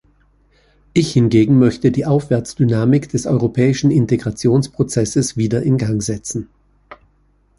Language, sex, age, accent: German, male, 50-59, Österreichisches Deutsch